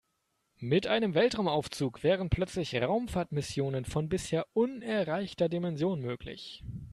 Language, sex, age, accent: German, male, 19-29, Deutschland Deutsch